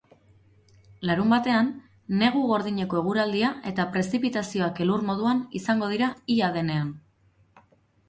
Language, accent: Basque, Erdialdekoa edo Nafarra (Gipuzkoa, Nafarroa)